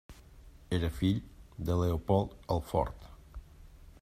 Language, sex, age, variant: Catalan, male, 50-59, Central